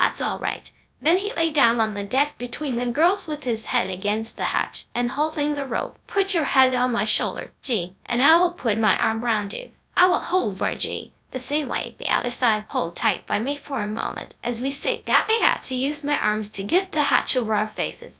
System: TTS, GradTTS